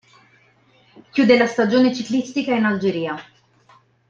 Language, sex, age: Italian, female, 30-39